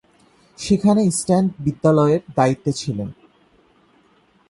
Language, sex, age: Bengali, male, 19-29